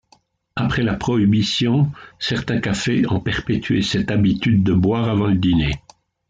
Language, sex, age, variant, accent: French, male, 80-89, Français d'Europe, Français de Suisse